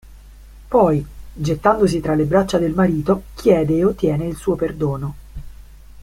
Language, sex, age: Italian, female, 40-49